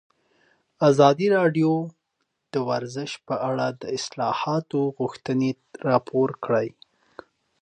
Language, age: Pashto, 19-29